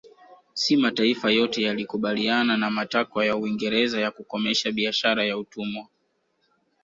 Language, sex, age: Swahili, male, 19-29